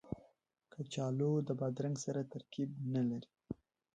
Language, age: Pashto, 19-29